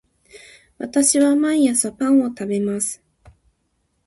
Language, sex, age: Japanese, female, 19-29